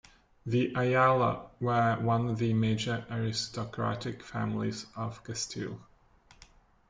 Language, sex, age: English, male, 19-29